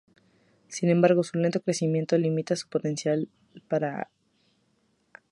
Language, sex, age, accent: Spanish, female, 19-29, México